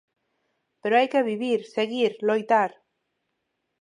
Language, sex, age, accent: Galician, female, 30-39, Neofalante